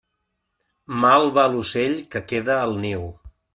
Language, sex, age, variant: Catalan, male, 50-59, Central